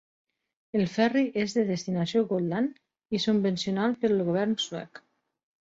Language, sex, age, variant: Catalan, female, 50-59, Septentrional